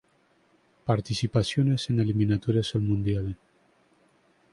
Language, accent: Spanish, Caribe: Cuba, Venezuela, Puerto Rico, República Dominicana, Panamá, Colombia caribeña, México caribeño, Costa del golfo de México